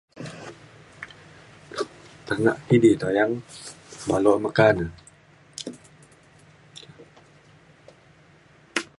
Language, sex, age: Mainstream Kenyah, female, 19-29